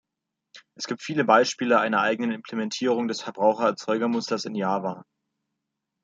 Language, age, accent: German, 19-29, Deutschland Deutsch